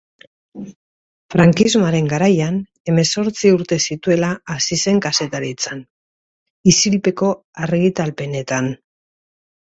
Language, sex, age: Basque, female, 50-59